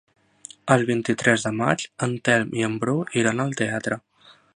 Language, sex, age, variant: Catalan, male, 19-29, Central